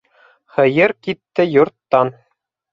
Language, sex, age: Bashkir, male, 30-39